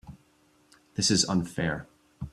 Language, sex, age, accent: English, male, 40-49, United States English